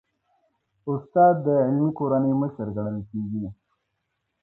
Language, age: Pashto, 19-29